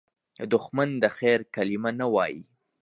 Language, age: Pashto, under 19